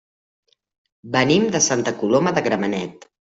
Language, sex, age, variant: Catalan, female, 50-59, Central